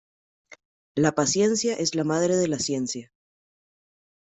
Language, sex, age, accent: Spanish, female, 30-39, América central